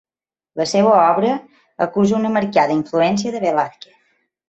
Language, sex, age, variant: Catalan, female, 40-49, Balear